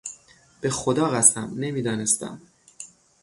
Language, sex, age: Persian, male, 19-29